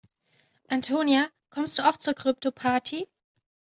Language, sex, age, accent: German, female, 30-39, Deutschland Deutsch